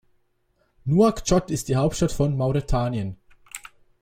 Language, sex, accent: German, male, Schweizerdeutsch